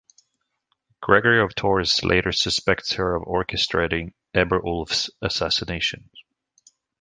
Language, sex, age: English, male, 40-49